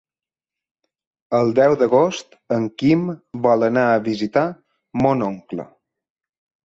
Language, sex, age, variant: Catalan, male, 30-39, Balear